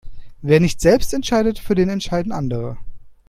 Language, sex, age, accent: German, male, 30-39, Deutschland Deutsch